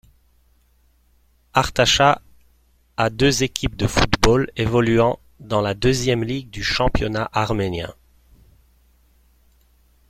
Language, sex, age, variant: French, male, 40-49, Français de métropole